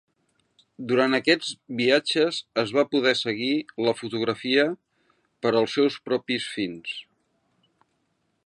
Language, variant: Catalan, Central